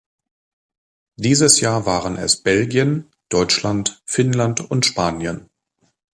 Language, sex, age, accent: German, male, 40-49, Deutschland Deutsch